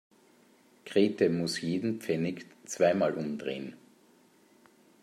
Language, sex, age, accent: German, male, 40-49, Österreichisches Deutsch